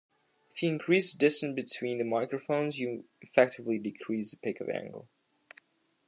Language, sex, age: English, male, under 19